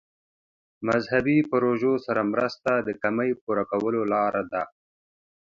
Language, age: Pashto, 30-39